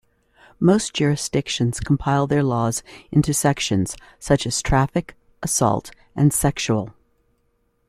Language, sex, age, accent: English, female, 50-59, United States English